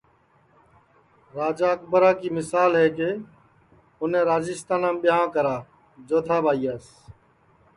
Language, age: Sansi, 50-59